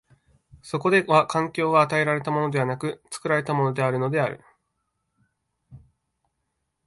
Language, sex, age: Japanese, male, 19-29